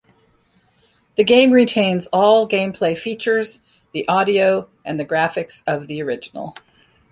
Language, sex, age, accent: English, female, 60-69, United States English